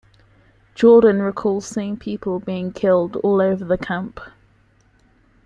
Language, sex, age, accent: English, female, 19-29, England English